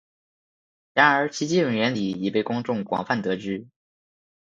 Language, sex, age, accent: Chinese, male, under 19, 出生地：江苏省